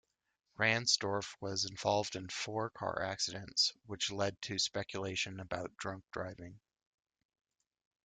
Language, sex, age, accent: English, male, 30-39, United States English